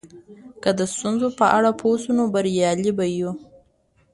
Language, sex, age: Pashto, female, under 19